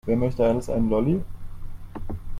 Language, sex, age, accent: German, male, 19-29, Deutschland Deutsch